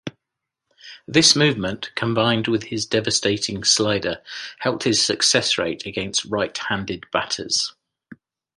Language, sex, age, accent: English, male, 50-59, England English